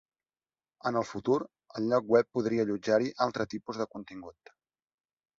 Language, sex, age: Catalan, male, 19-29